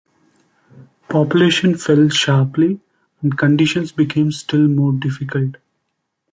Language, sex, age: English, male, 19-29